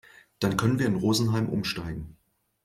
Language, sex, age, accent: German, male, 50-59, Deutschland Deutsch